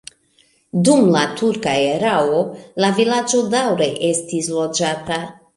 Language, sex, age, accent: Esperanto, female, 50-59, Internacia